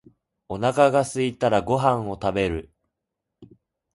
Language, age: Japanese, 19-29